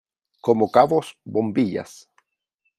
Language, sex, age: Spanish, male, 50-59